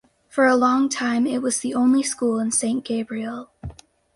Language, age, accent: English, under 19, United States English